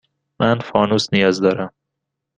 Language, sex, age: Persian, male, 19-29